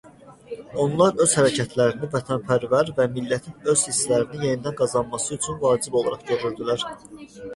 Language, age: Azerbaijani, 19-29